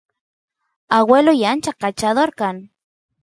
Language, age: Santiago del Estero Quichua, 30-39